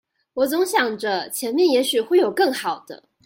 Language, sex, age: Chinese, female, 19-29